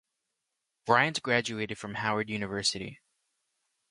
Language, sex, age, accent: English, male, 19-29, United States English